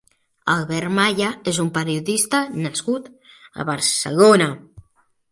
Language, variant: Catalan, Central